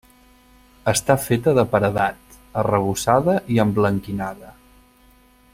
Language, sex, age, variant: Catalan, male, 40-49, Central